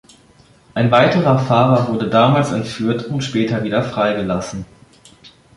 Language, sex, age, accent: German, male, under 19, Deutschland Deutsch